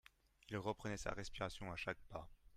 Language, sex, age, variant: French, male, 30-39, Français de métropole